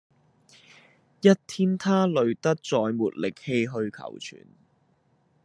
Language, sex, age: Cantonese, male, 19-29